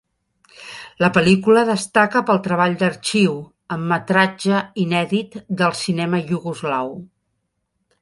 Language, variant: Catalan, Central